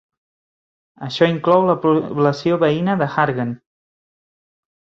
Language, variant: Catalan, Central